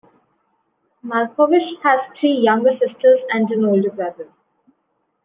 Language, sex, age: English, female, 19-29